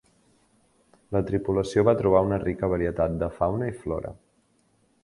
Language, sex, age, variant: Catalan, male, 19-29, Septentrional